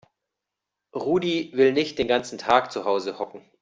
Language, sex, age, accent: German, male, 40-49, Deutschland Deutsch